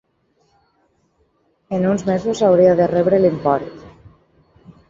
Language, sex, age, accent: Catalan, female, 30-39, valencià